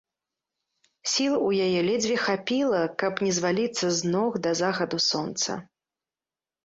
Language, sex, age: Belarusian, female, 30-39